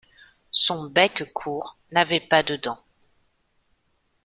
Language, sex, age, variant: French, female, 40-49, Français de métropole